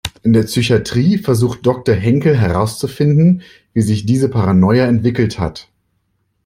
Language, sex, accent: German, male, Deutschland Deutsch